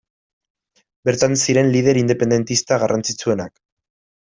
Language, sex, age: Basque, male, 19-29